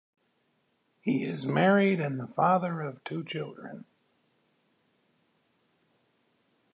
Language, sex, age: English, male, 60-69